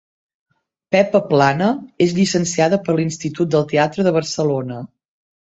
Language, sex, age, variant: Catalan, female, 50-59, Central